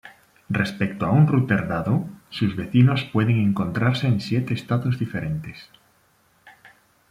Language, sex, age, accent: Spanish, male, 40-49, España: Norte peninsular (Asturias, Castilla y León, Cantabria, País Vasco, Navarra, Aragón, La Rioja, Guadalajara, Cuenca)